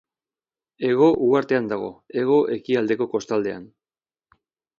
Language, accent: Basque, Erdialdekoa edo Nafarra (Gipuzkoa, Nafarroa)